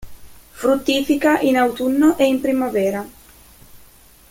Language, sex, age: Italian, female, 19-29